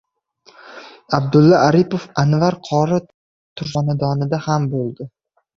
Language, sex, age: Uzbek, male, under 19